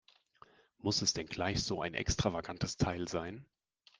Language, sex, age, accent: German, male, 30-39, Deutschland Deutsch